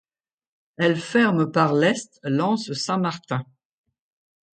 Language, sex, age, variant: French, female, 60-69, Français de métropole